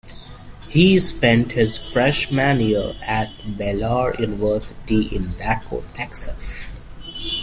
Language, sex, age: English, male, 19-29